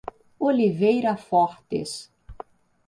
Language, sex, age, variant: Portuguese, female, 40-49, Portuguese (Brasil)